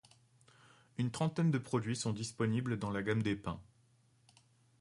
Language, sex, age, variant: French, male, 30-39, Français de métropole